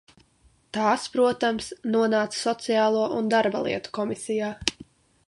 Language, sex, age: Latvian, female, 19-29